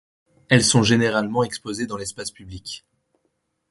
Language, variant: French, Français de métropole